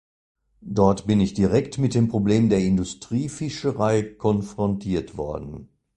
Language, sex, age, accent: German, male, 60-69, Deutschland Deutsch